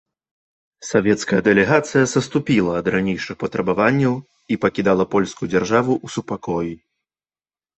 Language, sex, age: Belarusian, male, 19-29